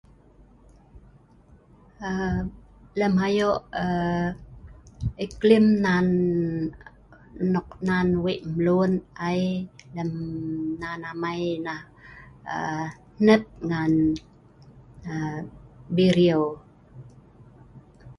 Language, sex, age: Sa'ban, female, 50-59